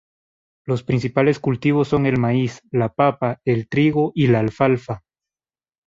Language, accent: Spanish, América central